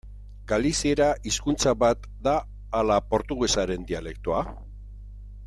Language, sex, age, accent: Basque, male, 50-59, Erdialdekoa edo Nafarra (Gipuzkoa, Nafarroa)